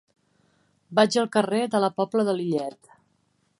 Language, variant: Catalan, Septentrional